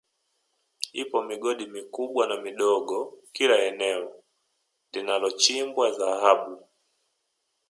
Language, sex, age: Swahili, male, 30-39